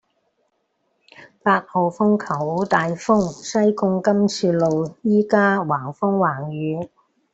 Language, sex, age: Cantonese, female, 70-79